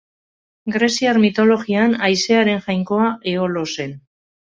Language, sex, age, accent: Basque, female, 50-59, Mendebalekoa (Araba, Bizkaia, Gipuzkoako mendebaleko herri batzuk)